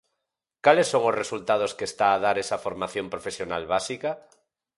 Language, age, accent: Galician, 40-49, Normativo (estándar)